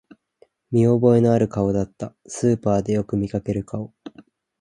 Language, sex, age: Japanese, male, 19-29